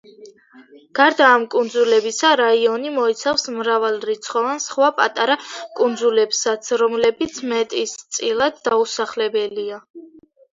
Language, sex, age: Georgian, female, under 19